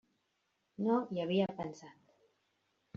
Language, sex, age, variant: Catalan, female, 40-49, Central